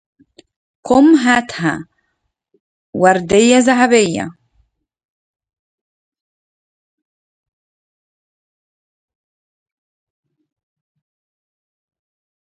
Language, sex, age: Arabic, female, 19-29